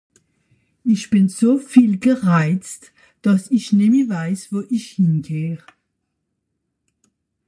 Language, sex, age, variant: Swiss German, female, 60-69, Nordniederàlemmànisch (Rishoffe, Zàwere, Bùsswìller, Hawenau, Brüemt, Stroossbùri, Molse, Dàmbàch, Schlettstàtt, Pfàlzbùri usw.)